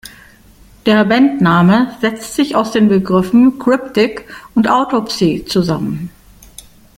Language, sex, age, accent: German, female, 50-59, Deutschland Deutsch